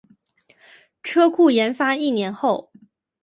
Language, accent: Chinese, 出生地：吉林省